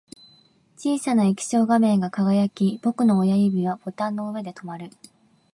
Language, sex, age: Japanese, female, 19-29